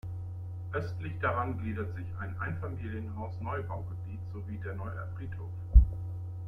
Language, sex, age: German, male, 50-59